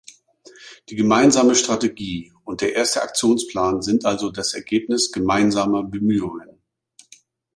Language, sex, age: German, male, 50-59